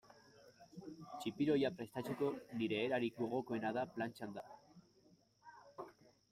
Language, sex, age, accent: Basque, male, 19-29, Mendebalekoa (Araba, Bizkaia, Gipuzkoako mendebaleko herri batzuk)